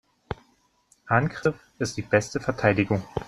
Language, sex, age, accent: German, male, 30-39, Deutschland Deutsch